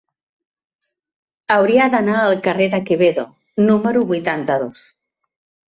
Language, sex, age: Catalan, female, 50-59